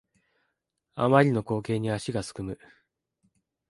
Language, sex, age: Japanese, male, 19-29